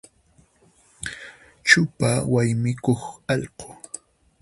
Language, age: Puno Quechua, 19-29